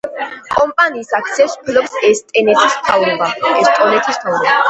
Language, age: Georgian, under 19